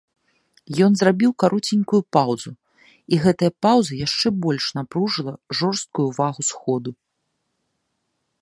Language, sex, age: Belarusian, female, 30-39